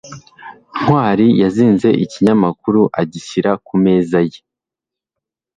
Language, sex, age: Kinyarwanda, male, 19-29